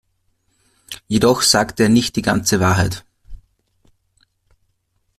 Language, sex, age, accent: German, male, 30-39, Österreichisches Deutsch